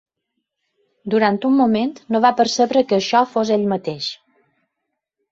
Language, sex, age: Catalan, female, 50-59